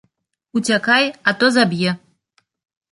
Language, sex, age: Belarusian, female, 30-39